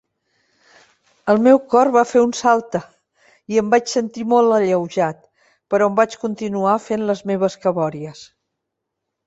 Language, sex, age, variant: Catalan, female, 60-69, Central